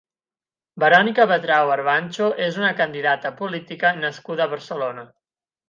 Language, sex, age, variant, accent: Catalan, male, 19-29, Central, central